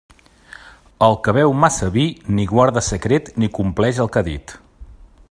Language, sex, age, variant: Catalan, male, 40-49, Central